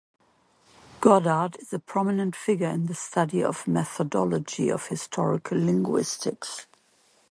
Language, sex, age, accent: English, female, 60-69, England English